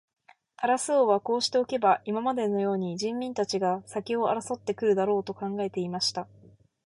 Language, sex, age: Japanese, female, 19-29